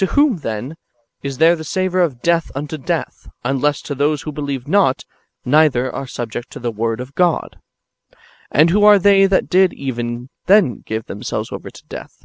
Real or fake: real